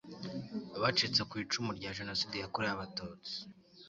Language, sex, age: Kinyarwanda, male, 19-29